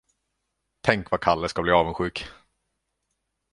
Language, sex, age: Swedish, male, 30-39